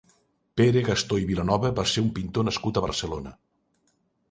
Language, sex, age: Catalan, male, 60-69